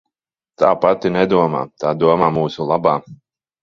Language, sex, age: Latvian, male, 30-39